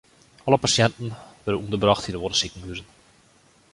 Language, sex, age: Western Frisian, male, 19-29